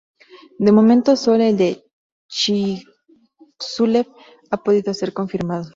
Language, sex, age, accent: Spanish, female, 19-29, México